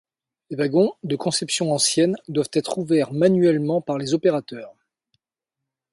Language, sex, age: French, male, 50-59